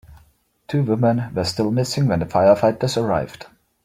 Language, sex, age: English, male, 19-29